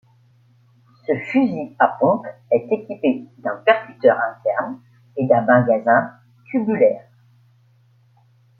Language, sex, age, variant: French, female, 50-59, Français de métropole